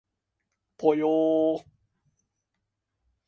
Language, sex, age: Japanese, male, 19-29